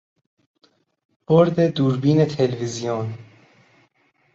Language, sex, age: Persian, male, 30-39